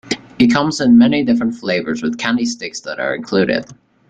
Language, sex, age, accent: English, male, under 19, Canadian English